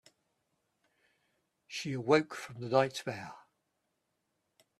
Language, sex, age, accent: English, male, 70-79, England English